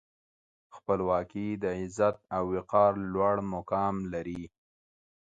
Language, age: Pashto, 30-39